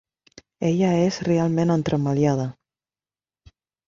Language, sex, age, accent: Catalan, female, 19-29, aprenent (recent, des del castellà)